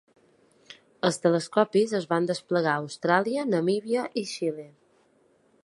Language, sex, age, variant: Catalan, female, 30-39, Balear